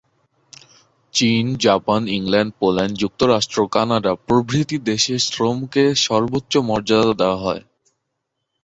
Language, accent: Bengali, শুদ্ধ বাংলা